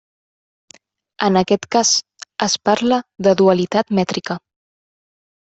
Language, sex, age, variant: Catalan, female, 19-29, Central